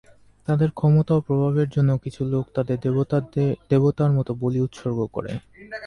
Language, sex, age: Bengali, male, 30-39